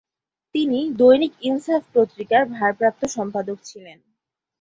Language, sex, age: Bengali, female, 19-29